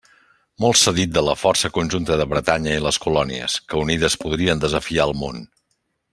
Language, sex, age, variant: Catalan, male, 60-69, Central